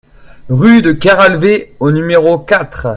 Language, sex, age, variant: French, male, 19-29, Français de métropole